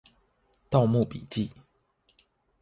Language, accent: Chinese, 出生地：新北市